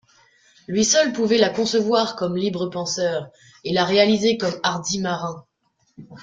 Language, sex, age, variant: French, female, 19-29, Français de métropole